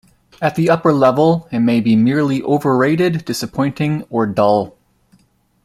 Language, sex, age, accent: English, male, 30-39, Canadian English